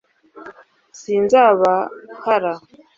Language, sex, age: Kinyarwanda, female, 30-39